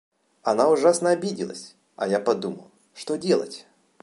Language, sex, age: Russian, male, 19-29